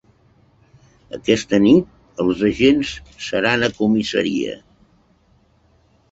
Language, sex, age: Catalan, male, 70-79